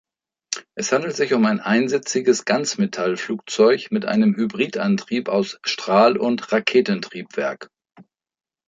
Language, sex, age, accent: German, male, 60-69, Deutschland Deutsch